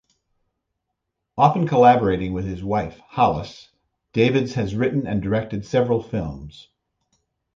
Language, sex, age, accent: English, male, 50-59, United States English